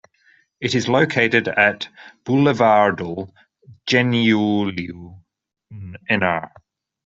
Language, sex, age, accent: English, male, 40-49, Australian English